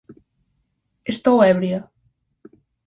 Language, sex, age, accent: Galician, female, 19-29, Atlántico (seseo e gheada)